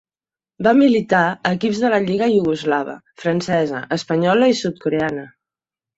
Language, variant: Catalan, Central